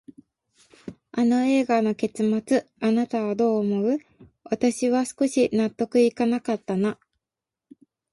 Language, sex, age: Japanese, female, 19-29